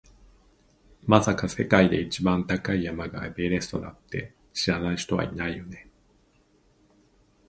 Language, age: Japanese, 40-49